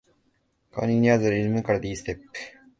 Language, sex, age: Japanese, male, 19-29